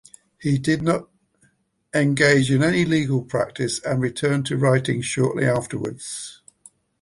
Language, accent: English, England English